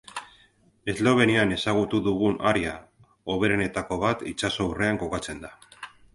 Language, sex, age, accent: Basque, male, 50-59, Mendebalekoa (Araba, Bizkaia, Gipuzkoako mendebaleko herri batzuk)